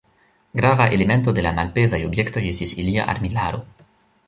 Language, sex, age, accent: Esperanto, male, 19-29, Internacia